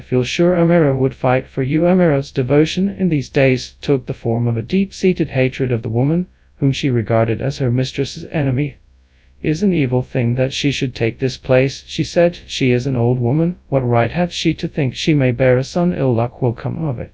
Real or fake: fake